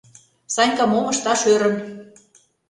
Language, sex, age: Mari, female, 50-59